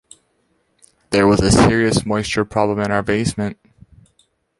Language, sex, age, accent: English, male, 19-29, United States English